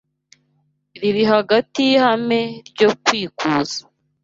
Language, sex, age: Kinyarwanda, female, 19-29